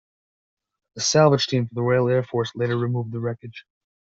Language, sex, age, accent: English, male, 19-29, United States English